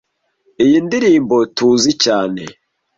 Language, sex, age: Kinyarwanda, male, 19-29